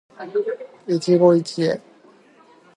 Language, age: Japanese, 19-29